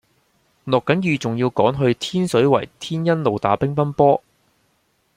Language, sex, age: Cantonese, male, 19-29